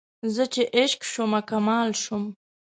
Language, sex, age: Pashto, female, 19-29